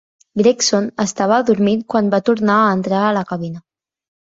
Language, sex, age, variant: Catalan, female, under 19, Central